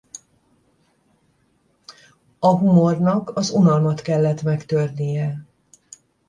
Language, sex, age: Hungarian, female, 60-69